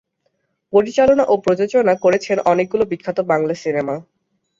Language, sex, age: Bengali, female, 19-29